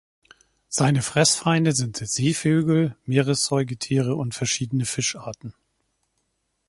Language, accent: German, Deutschland Deutsch